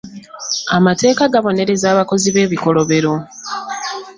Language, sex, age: Ganda, female, 30-39